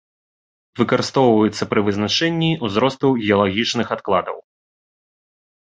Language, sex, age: Belarusian, male, 19-29